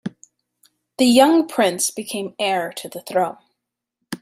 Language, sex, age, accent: English, female, 30-39, United States English